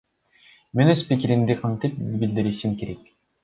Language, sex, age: Kyrgyz, male, under 19